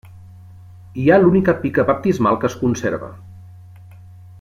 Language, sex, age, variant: Catalan, male, 40-49, Central